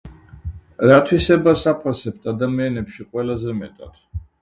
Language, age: Georgian, 60-69